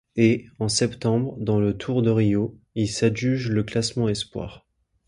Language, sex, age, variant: French, male, 19-29, Français de métropole